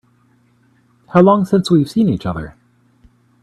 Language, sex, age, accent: English, male, 40-49, United States English